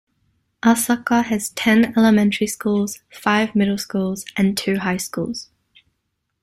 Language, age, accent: English, 19-29, New Zealand English